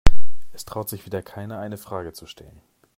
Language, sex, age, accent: German, male, 40-49, Deutschland Deutsch